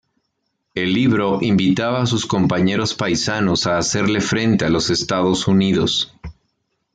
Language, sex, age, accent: Spanish, male, 30-39, México